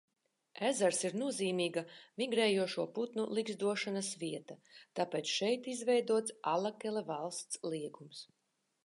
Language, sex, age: Latvian, female, 40-49